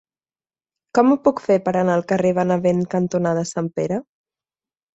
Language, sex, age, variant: Catalan, female, 19-29, Central